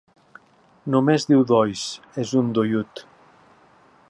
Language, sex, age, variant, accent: Catalan, male, 60-69, Central, central